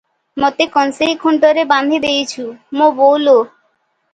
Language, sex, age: Odia, female, 19-29